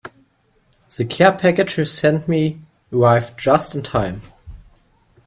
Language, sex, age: English, male, 19-29